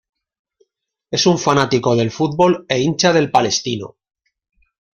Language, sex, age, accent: Spanish, male, 50-59, España: Norte peninsular (Asturias, Castilla y León, Cantabria, País Vasco, Navarra, Aragón, La Rioja, Guadalajara, Cuenca)